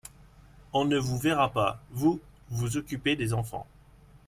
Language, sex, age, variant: French, male, 30-39, Français de métropole